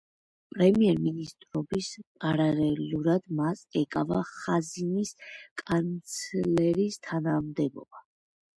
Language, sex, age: Georgian, female, under 19